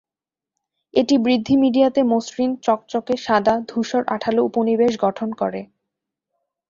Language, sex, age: Bengali, female, under 19